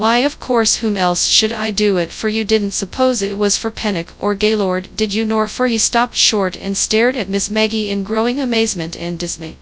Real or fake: fake